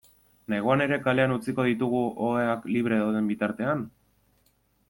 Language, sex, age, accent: Basque, male, 19-29, Erdialdekoa edo Nafarra (Gipuzkoa, Nafarroa)